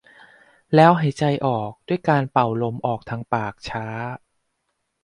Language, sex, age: Thai, male, 30-39